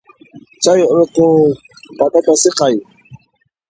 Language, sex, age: Puno Quechua, male, 30-39